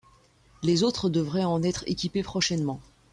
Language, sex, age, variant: French, female, 19-29, Français de métropole